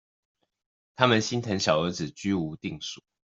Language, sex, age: Chinese, male, 30-39